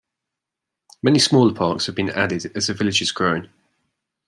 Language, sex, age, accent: English, male, 30-39, England English